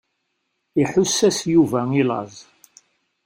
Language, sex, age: Kabyle, male, 50-59